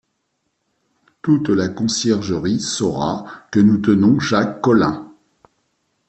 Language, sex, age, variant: French, male, 50-59, Français de métropole